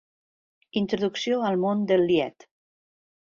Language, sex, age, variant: Catalan, female, 50-59, Septentrional